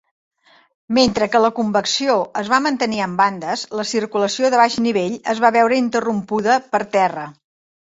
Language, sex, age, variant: Catalan, female, 60-69, Central